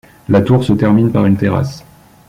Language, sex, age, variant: French, male, 30-39, Français de métropole